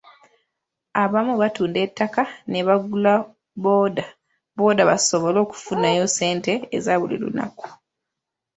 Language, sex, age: Ganda, female, 30-39